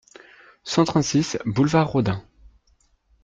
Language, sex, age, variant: French, male, 30-39, Français de métropole